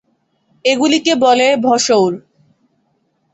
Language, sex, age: Bengali, female, under 19